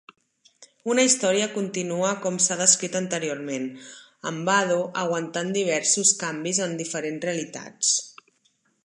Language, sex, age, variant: Catalan, female, 30-39, Central